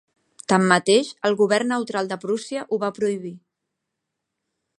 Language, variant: Catalan, Central